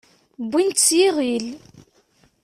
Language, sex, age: Kabyle, female, 19-29